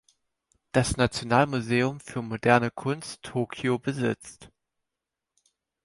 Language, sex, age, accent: German, male, 19-29, Deutschland Deutsch